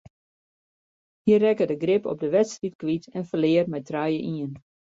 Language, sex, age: Western Frisian, female, 50-59